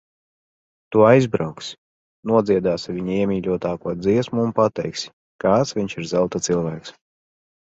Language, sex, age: Latvian, male, 19-29